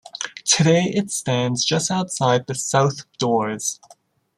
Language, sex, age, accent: English, male, 19-29, Canadian English